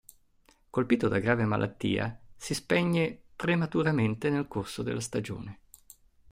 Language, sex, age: Italian, male, 50-59